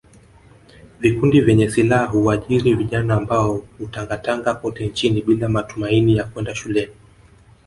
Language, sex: Swahili, male